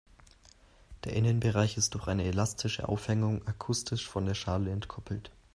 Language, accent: German, Deutschland Deutsch